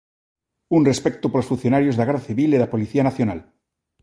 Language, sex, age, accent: Galician, male, 50-59, Normativo (estándar)